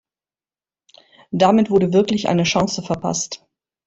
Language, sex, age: German, female, 50-59